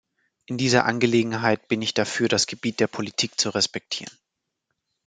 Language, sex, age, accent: German, male, 19-29, Deutschland Deutsch